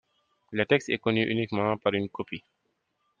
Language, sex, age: French, male, 19-29